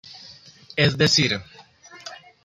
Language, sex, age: Spanish, male, under 19